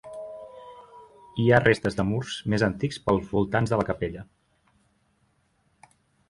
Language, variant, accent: Catalan, Central, tarragoní